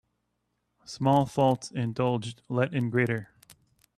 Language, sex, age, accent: English, male, 30-39, United States English